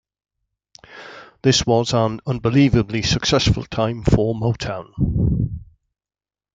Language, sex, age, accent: English, male, 60-69, England English